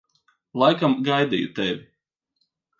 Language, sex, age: Latvian, male, 30-39